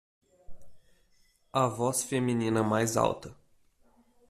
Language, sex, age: Portuguese, male, 19-29